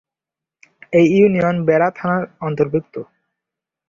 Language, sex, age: Bengali, male, under 19